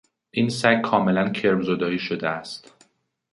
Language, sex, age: Persian, male, 19-29